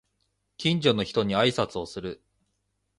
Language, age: Japanese, 19-29